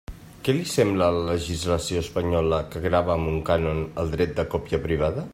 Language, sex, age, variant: Catalan, male, 40-49, Central